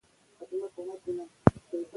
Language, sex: Pashto, female